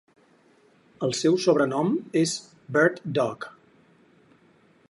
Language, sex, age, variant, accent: Catalan, male, 40-49, Central, central